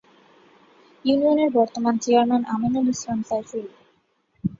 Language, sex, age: Bengali, female, 19-29